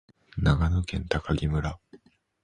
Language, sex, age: Japanese, male, 19-29